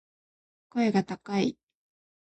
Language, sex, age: Japanese, female, 19-29